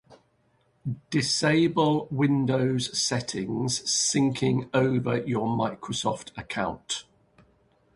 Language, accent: English, England English